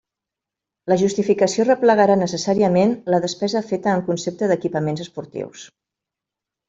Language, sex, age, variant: Catalan, female, 50-59, Central